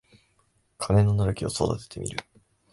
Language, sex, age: Japanese, male, 19-29